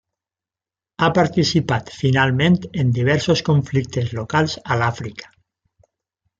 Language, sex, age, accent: Catalan, male, 60-69, valencià